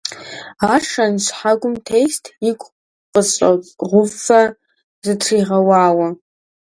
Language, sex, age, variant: Kabardian, female, under 19, Адыгэбзэ (Къэбэрдей, Кирил, псоми зэдай)